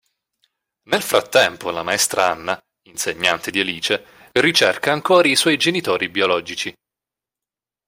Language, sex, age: Italian, male, 19-29